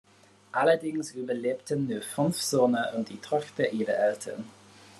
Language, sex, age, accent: German, male, 19-29, Britisches Deutsch